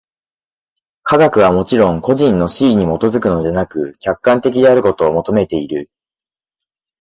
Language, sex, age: Japanese, male, 30-39